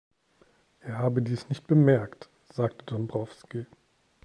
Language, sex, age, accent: German, male, 30-39, Deutschland Deutsch